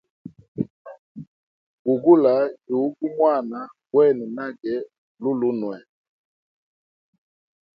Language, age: Hemba, 40-49